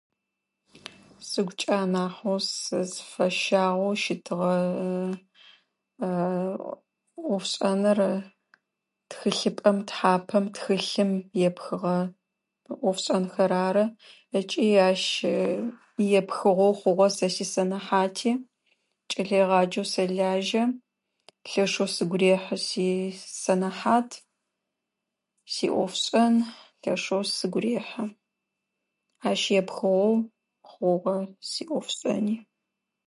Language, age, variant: Adyghe, 40-49, Адыгабзэ (Кирил, пстэумэ зэдыряе)